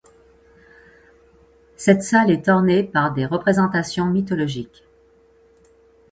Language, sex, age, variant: French, female, 50-59, Français de métropole